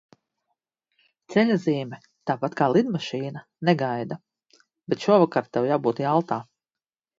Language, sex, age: Latvian, female, 40-49